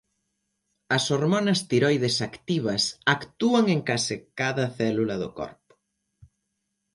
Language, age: Galician, 19-29